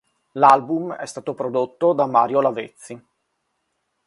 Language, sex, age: Italian, male, 30-39